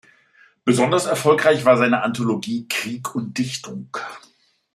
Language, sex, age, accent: German, male, 50-59, Deutschland Deutsch